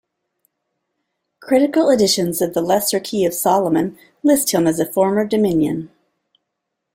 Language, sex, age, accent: English, female, 40-49, United States English